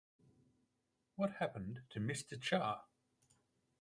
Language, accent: English, Australian English